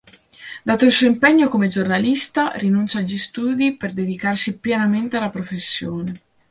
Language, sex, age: Italian, female, 19-29